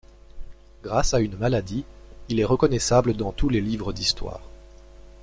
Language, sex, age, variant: French, male, 19-29, Français de métropole